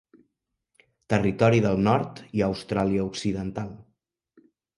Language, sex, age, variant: Catalan, male, 19-29, Central